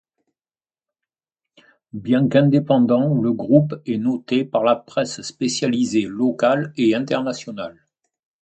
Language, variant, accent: French, Français de métropole, Français du sud de la France